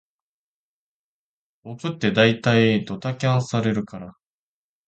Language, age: Japanese, 30-39